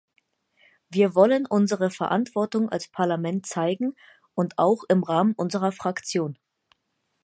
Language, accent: German, Deutschland Deutsch; Hochdeutsch